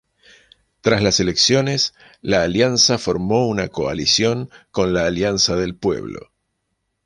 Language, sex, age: Spanish, male, 50-59